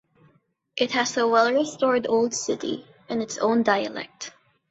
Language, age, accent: English, under 19, Filipino